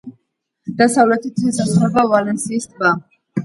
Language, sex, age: Georgian, female, under 19